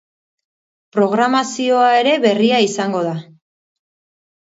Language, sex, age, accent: Basque, female, 40-49, Mendebalekoa (Araba, Bizkaia, Gipuzkoako mendebaleko herri batzuk)